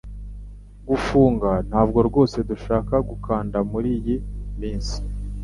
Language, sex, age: Kinyarwanda, male, 19-29